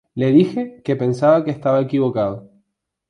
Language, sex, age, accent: Spanish, male, 19-29, España: Sur peninsular (Andalucia, Extremadura, Murcia)